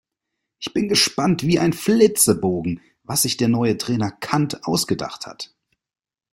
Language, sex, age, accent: German, male, 30-39, Deutschland Deutsch